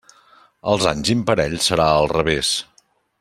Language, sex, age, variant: Catalan, male, 60-69, Central